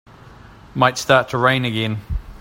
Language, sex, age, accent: English, male, 50-59, New Zealand English